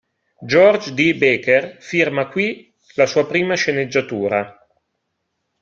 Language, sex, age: Italian, male, 40-49